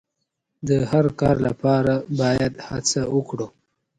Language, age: Pashto, 30-39